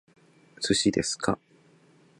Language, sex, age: Japanese, male, 30-39